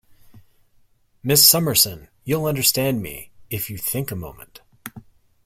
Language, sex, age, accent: English, male, 30-39, Canadian English